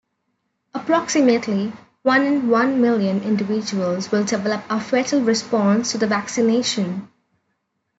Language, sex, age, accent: English, female, 19-29, India and South Asia (India, Pakistan, Sri Lanka)